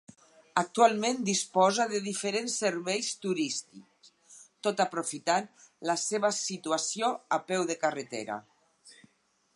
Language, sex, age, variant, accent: Catalan, female, 60-69, Nord-Occidental, nord-occidental